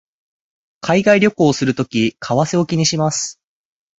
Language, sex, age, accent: Japanese, male, 19-29, 標準語